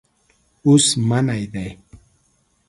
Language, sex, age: Pashto, male, 19-29